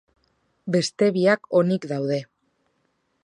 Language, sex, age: Basque, female, 30-39